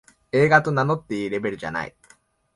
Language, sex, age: Japanese, male, 19-29